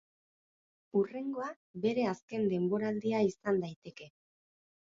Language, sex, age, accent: Basque, female, 30-39, Batua